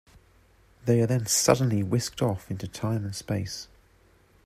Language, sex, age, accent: English, male, 30-39, England English